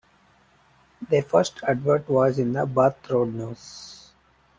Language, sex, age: English, male, 19-29